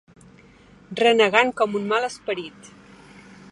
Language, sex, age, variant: Catalan, female, 40-49, Central